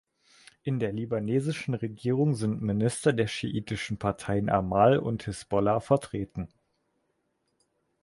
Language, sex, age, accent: German, male, 19-29, Deutschland Deutsch